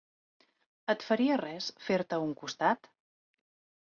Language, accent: Catalan, gironí